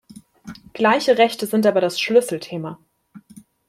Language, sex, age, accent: German, female, 19-29, Deutschland Deutsch